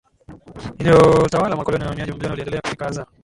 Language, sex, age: Swahili, male, 19-29